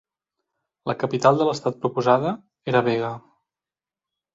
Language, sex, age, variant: Catalan, male, 19-29, Central